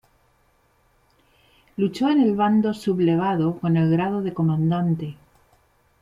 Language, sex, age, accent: Spanish, female, 50-59, España: Centro-Sur peninsular (Madrid, Toledo, Castilla-La Mancha)